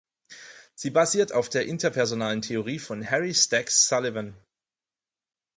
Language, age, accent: German, 30-39, Deutschland Deutsch